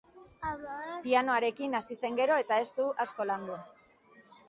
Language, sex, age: Basque, female, 50-59